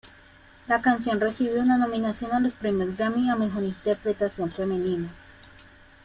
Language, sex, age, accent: Spanish, female, 19-29, Caribe: Cuba, Venezuela, Puerto Rico, República Dominicana, Panamá, Colombia caribeña, México caribeño, Costa del golfo de México